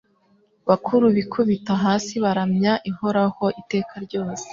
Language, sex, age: Kinyarwanda, female, 19-29